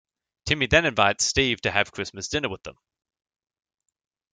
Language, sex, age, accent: English, male, 19-29, Australian English